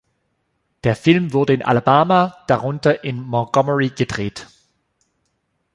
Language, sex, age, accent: German, male, 40-49, Deutschland Deutsch